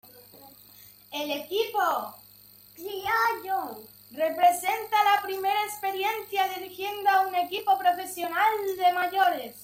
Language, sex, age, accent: Spanish, female, under 19, España: Centro-Sur peninsular (Madrid, Toledo, Castilla-La Mancha)